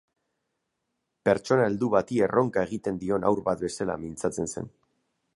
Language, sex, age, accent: Basque, male, 30-39, Mendebalekoa (Araba, Bizkaia, Gipuzkoako mendebaleko herri batzuk)